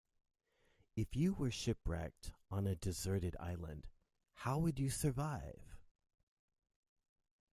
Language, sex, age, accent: English, male, 40-49, United States English